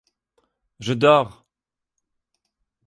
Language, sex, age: French, male, 30-39